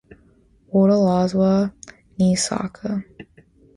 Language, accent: English, United States English